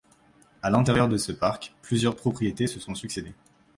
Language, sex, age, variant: French, male, 19-29, Français de métropole